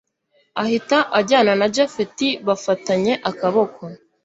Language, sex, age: Kinyarwanda, female, 19-29